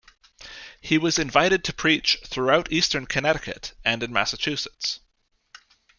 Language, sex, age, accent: English, male, 30-39, Canadian English